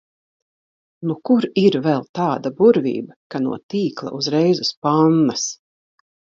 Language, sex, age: Latvian, female, 60-69